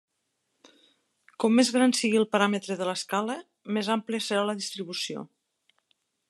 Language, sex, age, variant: Catalan, female, 50-59, Nord-Occidental